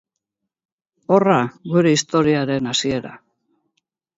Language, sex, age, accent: Basque, female, 70-79, Mendebalekoa (Araba, Bizkaia, Gipuzkoako mendebaleko herri batzuk)